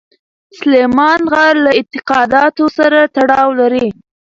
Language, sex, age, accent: Pashto, female, under 19, کندهاری لهجه